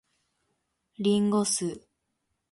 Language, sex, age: Japanese, female, under 19